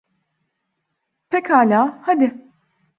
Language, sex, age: Turkish, female, 30-39